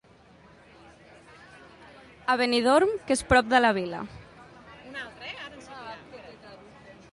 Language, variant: Catalan, Central